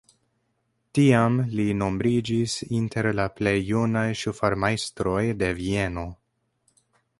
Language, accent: Esperanto, Internacia